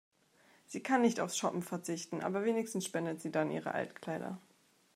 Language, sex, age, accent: German, female, 19-29, Deutschland Deutsch